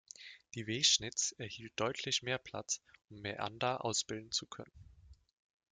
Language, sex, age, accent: German, male, 19-29, Deutschland Deutsch